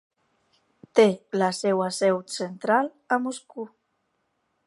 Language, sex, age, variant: Catalan, female, 19-29, Tortosí